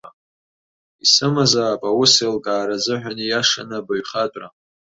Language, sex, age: Abkhazian, male, under 19